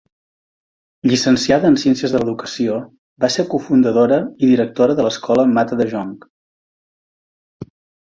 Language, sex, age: Catalan, male, 40-49